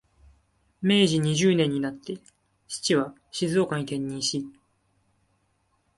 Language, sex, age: Japanese, male, 19-29